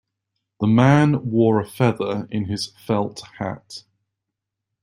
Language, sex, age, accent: English, male, 30-39, England English